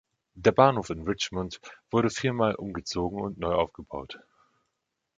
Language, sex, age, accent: German, male, 30-39, Deutschland Deutsch